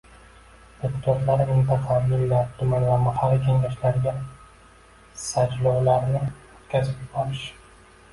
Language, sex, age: Uzbek, male, 19-29